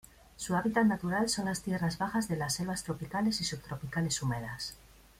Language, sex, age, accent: Spanish, female, 40-49, España: Norte peninsular (Asturias, Castilla y León, Cantabria, País Vasco, Navarra, Aragón, La Rioja, Guadalajara, Cuenca)